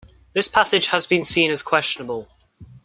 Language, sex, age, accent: English, male, under 19, England English